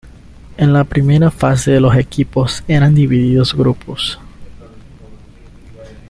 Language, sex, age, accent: Spanish, male, 19-29, Andino-Pacífico: Colombia, Perú, Ecuador, oeste de Bolivia y Venezuela andina